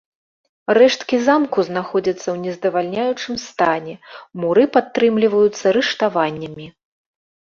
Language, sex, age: Belarusian, female, 40-49